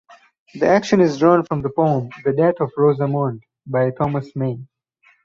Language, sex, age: English, male, 19-29